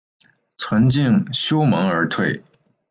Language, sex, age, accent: Chinese, male, 19-29, 出生地：山东省